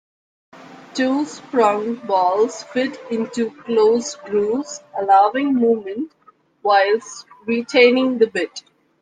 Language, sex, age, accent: English, female, 19-29, India and South Asia (India, Pakistan, Sri Lanka)